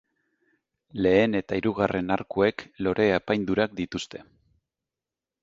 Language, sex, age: Basque, male, 40-49